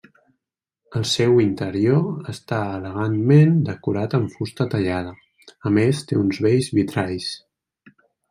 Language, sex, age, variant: Catalan, male, 19-29, Central